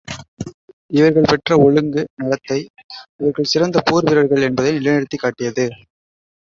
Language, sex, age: Tamil, male, 19-29